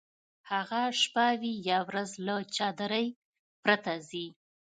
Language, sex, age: Pashto, female, 30-39